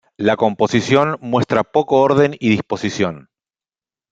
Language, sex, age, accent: Spanish, male, 40-49, Rioplatense: Argentina, Uruguay, este de Bolivia, Paraguay